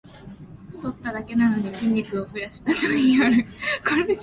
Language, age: Japanese, 19-29